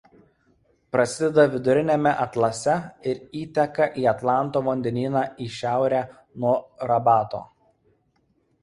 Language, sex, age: Lithuanian, male, 19-29